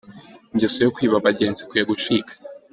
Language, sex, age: Kinyarwanda, male, 19-29